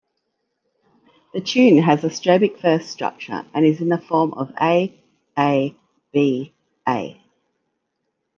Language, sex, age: English, female, 40-49